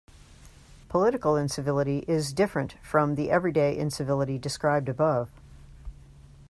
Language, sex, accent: English, female, United States English